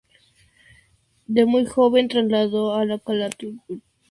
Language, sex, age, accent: Spanish, female, 19-29, México